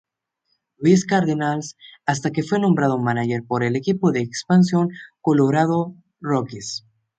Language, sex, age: Spanish, male, under 19